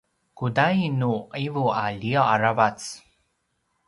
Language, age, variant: Paiwan, 30-39, pinayuanan a kinaikacedasan (東排灣語)